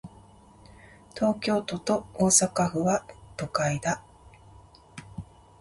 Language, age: Japanese, 40-49